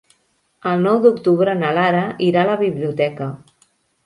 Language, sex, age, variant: Catalan, female, 50-59, Central